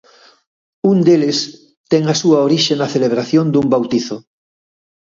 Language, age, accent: Galician, 60-69, Atlántico (seseo e gheada)